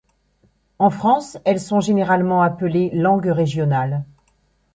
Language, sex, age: French, female, 50-59